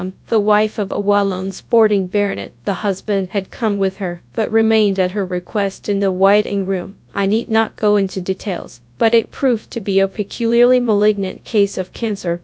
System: TTS, GradTTS